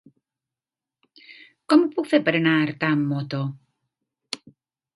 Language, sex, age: Catalan, female, 60-69